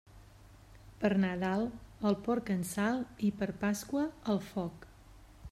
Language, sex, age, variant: Catalan, female, 40-49, Central